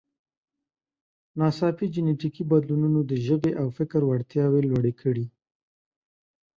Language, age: Pashto, 30-39